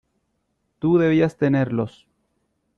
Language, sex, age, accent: Spanish, male, 30-39, Chileno: Chile, Cuyo